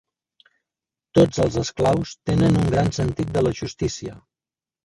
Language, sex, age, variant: Catalan, male, 50-59, Central